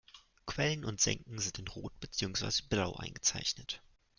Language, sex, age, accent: German, male, 19-29, Deutschland Deutsch